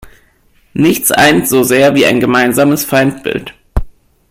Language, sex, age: German, male, 30-39